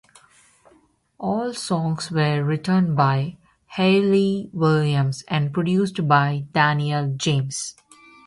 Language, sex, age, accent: English, female, 19-29, India and South Asia (India, Pakistan, Sri Lanka)